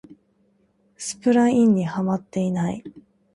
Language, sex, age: Japanese, female, 19-29